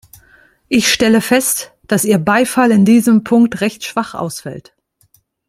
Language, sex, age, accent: German, female, 30-39, Deutschland Deutsch